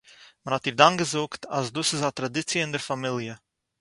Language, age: Yiddish, under 19